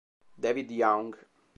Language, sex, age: Italian, male, 19-29